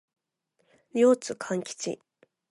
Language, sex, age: Japanese, female, 19-29